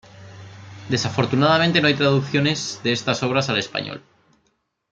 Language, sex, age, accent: Spanish, male, 19-29, España: Norte peninsular (Asturias, Castilla y León, Cantabria, País Vasco, Navarra, Aragón, La Rioja, Guadalajara, Cuenca)